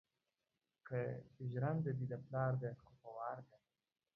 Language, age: Pashto, under 19